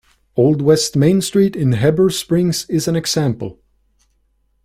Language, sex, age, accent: English, male, 19-29, United States English